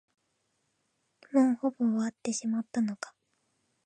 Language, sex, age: Japanese, female, under 19